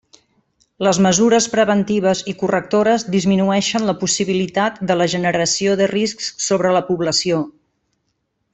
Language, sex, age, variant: Catalan, female, 50-59, Central